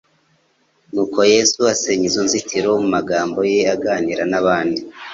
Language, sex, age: Kinyarwanda, male, 30-39